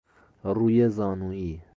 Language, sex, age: Persian, male, 19-29